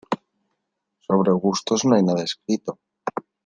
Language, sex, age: Spanish, male, 19-29